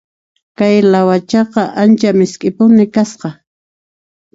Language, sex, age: Puno Quechua, female, 60-69